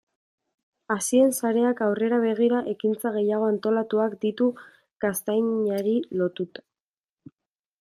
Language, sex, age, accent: Basque, female, 19-29, Mendebalekoa (Araba, Bizkaia, Gipuzkoako mendebaleko herri batzuk)